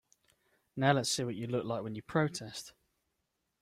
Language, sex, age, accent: English, male, 30-39, England English